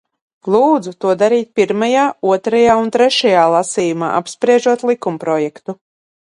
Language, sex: Latvian, female